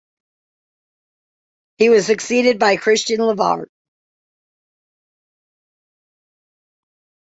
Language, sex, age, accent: English, male, 50-59, United States English